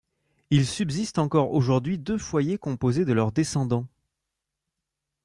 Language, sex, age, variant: French, male, 19-29, Français de métropole